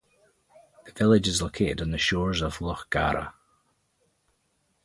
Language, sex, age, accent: English, male, 40-49, Scottish English